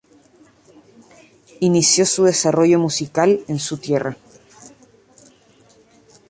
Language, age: Spanish, 40-49